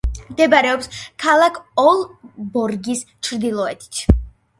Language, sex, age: Georgian, female, 19-29